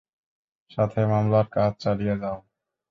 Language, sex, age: Bengali, male, 19-29